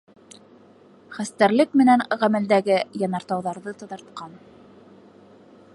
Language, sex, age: Bashkir, female, 19-29